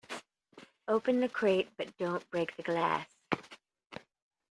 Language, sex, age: English, female, 40-49